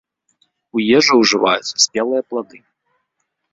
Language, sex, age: Belarusian, male, 19-29